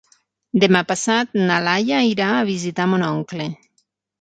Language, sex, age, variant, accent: Catalan, female, 50-59, Nord-Occidental, Tortosí